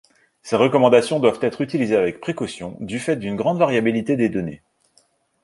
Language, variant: French, Français de métropole